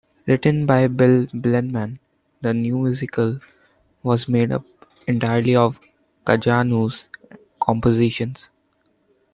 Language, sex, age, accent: English, male, 19-29, India and South Asia (India, Pakistan, Sri Lanka)